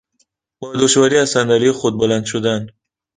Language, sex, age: Persian, male, under 19